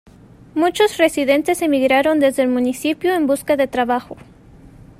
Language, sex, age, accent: Spanish, female, 19-29, México